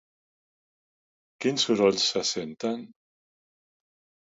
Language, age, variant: Catalan, 60-69, Central